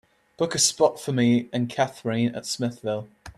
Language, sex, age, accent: English, male, 19-29, England English